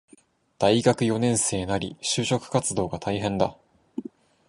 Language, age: Japanese, under 19